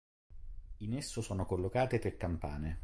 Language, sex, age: Italian, male, 30-39